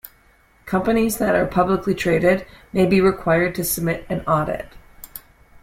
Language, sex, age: English, female, 40-49